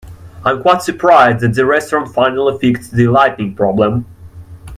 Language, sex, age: English, male, 19-29